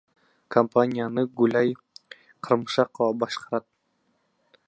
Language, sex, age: Kyrgyz, female, 19-29